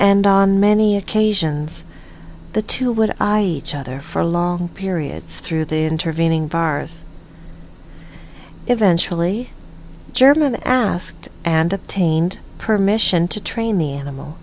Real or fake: real